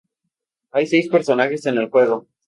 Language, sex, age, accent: Spanish, male, 19-29, México